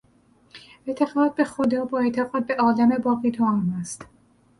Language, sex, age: Persian, female, 40-49